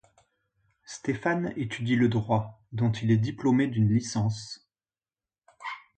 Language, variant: French, Français de métropole